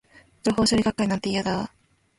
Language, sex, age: Japanese, female, 19-29